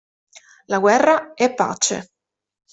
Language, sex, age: Italian, female, 19-29